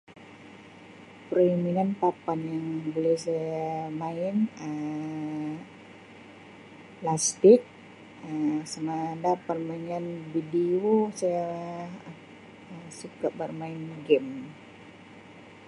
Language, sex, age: Sabah Malay, female, 60-69